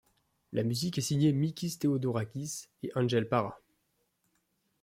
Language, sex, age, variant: French, male, 19-29, Français de métropole